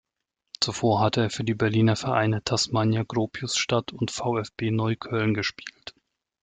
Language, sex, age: German, male, 30-39